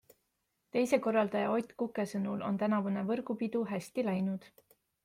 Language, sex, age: Estonian, female, 19-29